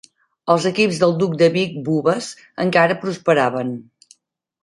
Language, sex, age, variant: Catalan, female, 50-59, Central